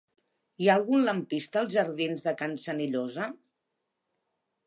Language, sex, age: Catalan, female, 40-49